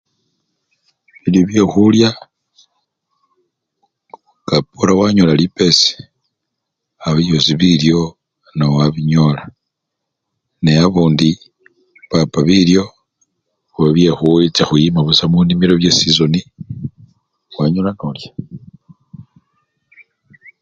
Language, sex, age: Luyia, male, 60-69